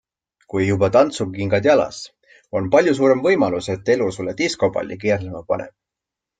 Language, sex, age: Estonian, male, 19-29